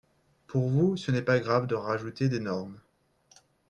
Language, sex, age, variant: French, male, 19-29, Français de métropole